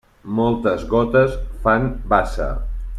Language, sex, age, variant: Catalan, male, 40-49, Central